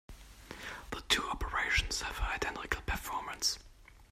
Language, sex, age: English, male, 19-29